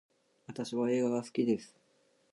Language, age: Japanese, 40-49